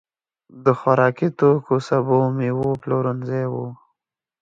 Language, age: Pashto, 19-29